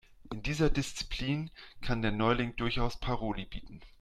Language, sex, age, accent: German, male, 40-49, Deutschland Deutsch